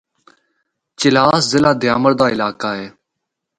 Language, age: Northern Hindko, 19-29